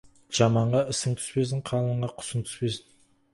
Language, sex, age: Kazakh, male, 19-29